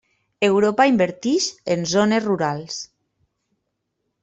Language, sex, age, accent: Catalan, female, 30-39, valencià